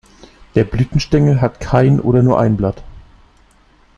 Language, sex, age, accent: German, male, under 19, Deutschland Deutsch